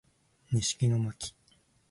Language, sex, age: Japanese, male, 19-29